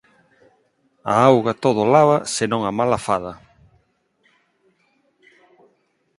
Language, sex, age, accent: Galician, male, 40-49, Neofalante